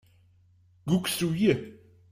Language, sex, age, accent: German, male, 30-39, Deutschland Deutsch